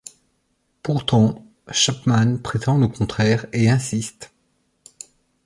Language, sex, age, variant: French, male, 30-39, Français de métropole